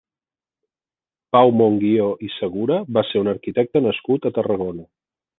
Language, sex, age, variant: Catalan, male, 50-59, Central